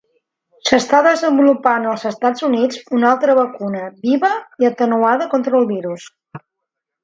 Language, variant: Catalan, Central